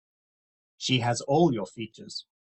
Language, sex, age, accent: English, male, 30-39, Australian English